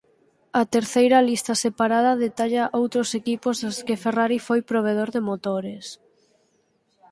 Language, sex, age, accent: Galician, female, under 19, Oriental (común en zona oriental)